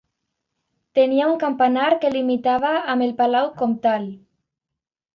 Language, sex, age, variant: Catalan, female, under 19, Alacantí